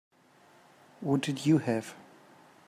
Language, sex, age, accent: English, male, 30-39, Australian English